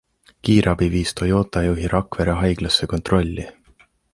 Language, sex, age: Estonian, male, 19-29